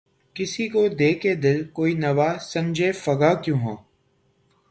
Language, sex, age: Urdu, male, 19-29